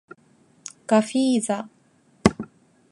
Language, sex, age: Japanese, female, 19-29